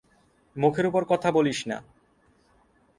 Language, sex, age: Bengali, male, 19-29